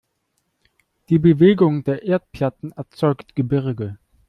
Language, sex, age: German, male, 19-29